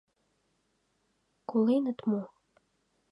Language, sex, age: Mari, female, 19-29